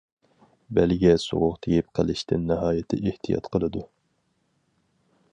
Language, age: Uyghur, 19-29